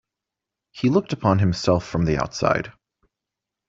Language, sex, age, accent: English, male, 19-29, United States English